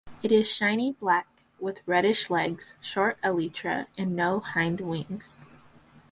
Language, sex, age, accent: English, female, 19-29, United States English